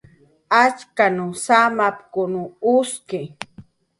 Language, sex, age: Jaqaru, female, 40-49